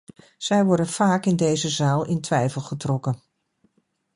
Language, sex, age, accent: Dutch, female, 60-69, Nederlands Nederlands